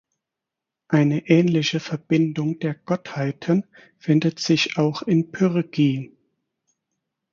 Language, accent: German, Deutschland Deutsch